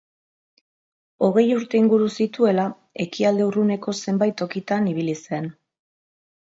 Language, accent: Basque, Mendebalekoa (Araba, Bizkaia, Gipuzkoako mendebaleko herri batzuk)